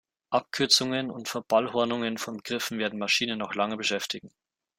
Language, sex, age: German, male, under 19